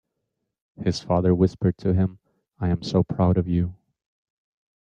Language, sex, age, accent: English, male, 30-39, United States English